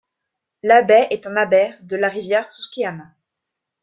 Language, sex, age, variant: French, female, under 19, Français de métropole